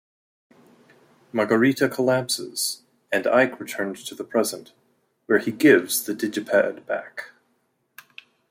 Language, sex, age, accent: English, male, 40-49, United States English